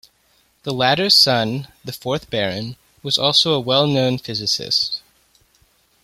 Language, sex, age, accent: English, male, 19-29, United States English